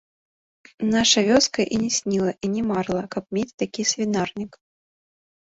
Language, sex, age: Belarusian, female, 30-39